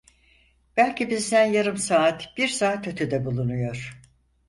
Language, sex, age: Turkish, female, 80-89